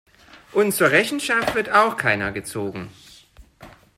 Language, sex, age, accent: German, male, 30-39, Deutschland Deutsch